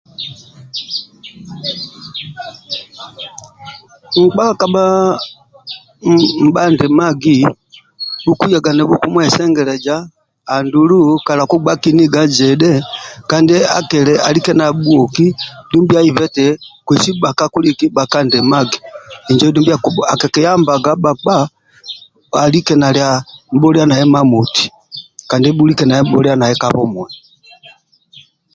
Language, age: Amba (Uganda), 50-59